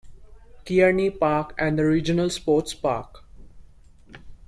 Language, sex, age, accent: English, male, 19-29, India and South Asia (India, Pakistan, Sri Lanka)